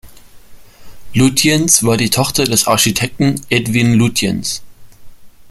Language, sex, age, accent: German, male, 19-29, Deutschland Deutsch